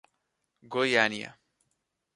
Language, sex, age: Portuguese, male, 30-39